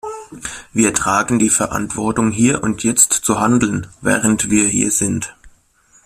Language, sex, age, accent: German, male, 30-39, Deutschland Deutsch